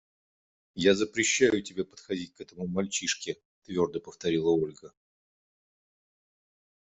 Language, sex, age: Russian, male, 40-49